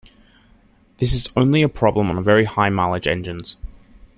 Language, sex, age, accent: English, male, 19-29, Australian English